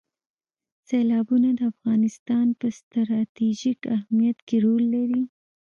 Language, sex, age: Pashto, female, 19-29